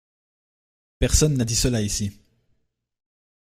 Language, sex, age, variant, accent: French, male, 19-29, Français d'Amérique du Nord, Français du Canada